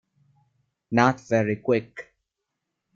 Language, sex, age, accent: English, male, 19-29, United States English